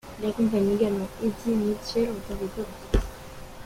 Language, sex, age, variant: French, female, under 19, Français de métropole